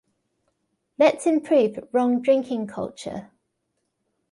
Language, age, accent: English, 30-39, Australian English